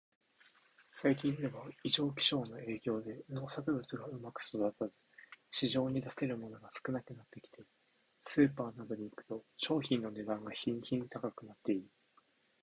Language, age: Japanese, 19-29